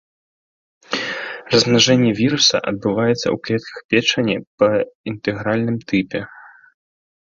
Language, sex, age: Belarusian, male, 19-29